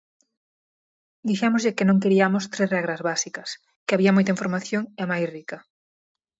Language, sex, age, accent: Galician, female, 30-39, Normativo (estándar)